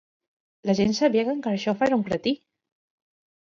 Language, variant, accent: Catalan, Central, central